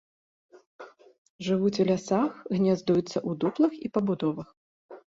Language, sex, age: Belarusian, female, 30-39